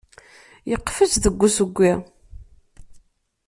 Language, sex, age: Kabyle, female, 30-39